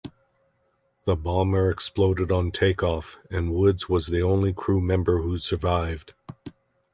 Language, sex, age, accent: English, male, 50-59, Canadian English